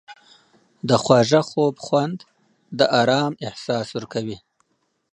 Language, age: Pashto, 40-49